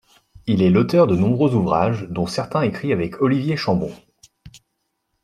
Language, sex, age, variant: French, male, 19-29, Français de métropole